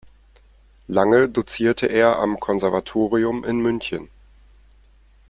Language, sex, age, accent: German, male, 30-39, Deutschland Deutsch